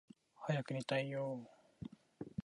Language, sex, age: Japanese, male, 19-29